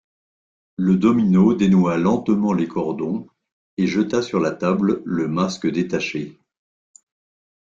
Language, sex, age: French, male, 60-69